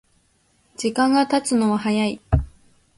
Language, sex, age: Japanese, female, under 19